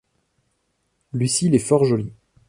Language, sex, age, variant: French, male, 30-39, Français de métropole